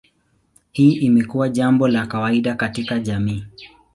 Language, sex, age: Swahili, male, 19-29